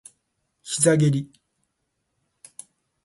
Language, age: Japanese, 40-49